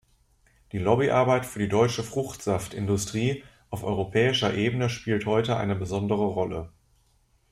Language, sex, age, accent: German, male, 30-39, Deutschland Deutsch